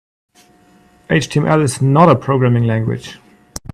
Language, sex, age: English, male, 30-39